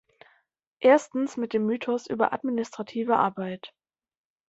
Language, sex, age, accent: German, female, 19-29, Deutschland Deutsch